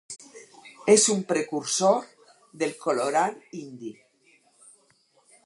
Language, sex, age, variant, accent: Catalan, female, 60-69, Nord-Occidental, nord-occidental